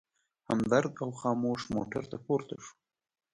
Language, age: Pashto, 19-29